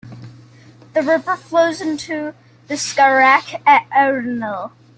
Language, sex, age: English, male, under 19